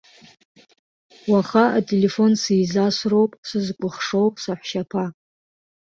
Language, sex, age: Abkhazian, female, 19-29